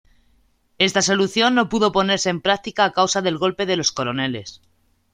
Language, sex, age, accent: Spanish, male, 30-39, España: Centro-Sur peninsular (Madrid, Toledo, Castilla-La Mancha)